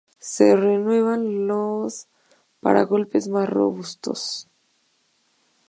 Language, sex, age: Spanish, female, 19-29